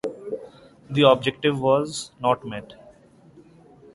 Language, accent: English, India and South Asia (India, Pakistan, Sri Lanka)